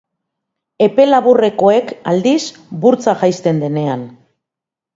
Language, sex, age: Basque, female, 50-59